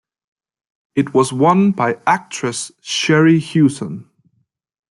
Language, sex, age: English, male, 19-29